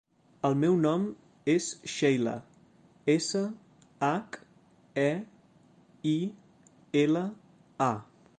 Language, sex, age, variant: Catalan, male, under 19, Central